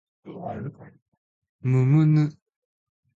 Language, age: Japanese, 19-29